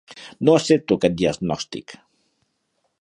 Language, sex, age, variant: Catalan, male, 50-59, Central